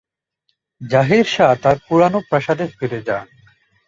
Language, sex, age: Bengali, male, 19-29